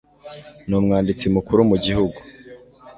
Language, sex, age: Kinyarwanda, male, 19-29